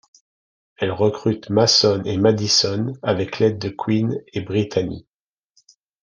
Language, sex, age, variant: French, male, 50-59, Français de métropole